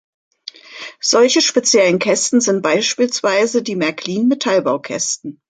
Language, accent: German, Deutschland Deutsch